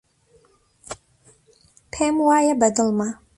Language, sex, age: Central Kurdish, female, 19-29